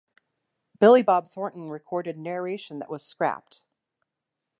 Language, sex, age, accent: English, female, 30-39, United States English